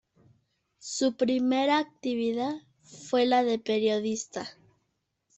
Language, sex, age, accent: Spanish, female, 19-29, México